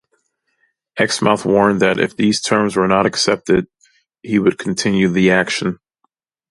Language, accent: English, United States English